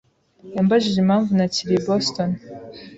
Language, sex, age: Kinyarwanda, female, 19-29